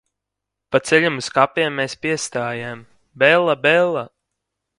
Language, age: Latvian, under 19